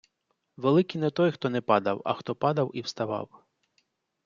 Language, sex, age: Ukrainian, male, 40-49